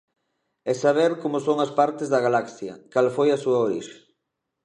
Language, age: Galician, 19-29